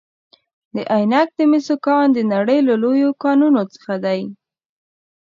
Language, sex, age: Pashto, female, under 19